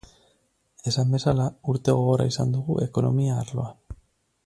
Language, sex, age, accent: Basque, male, 30-39, Mendebalekoa (Araba, Bizkaia, Gipuzkoako mendebaleko herri batzuk)